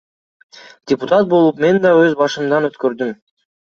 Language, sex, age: Kyrgyz, male, under 19